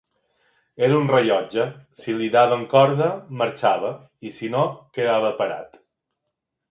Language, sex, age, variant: Catalan, male, 40-49, Balear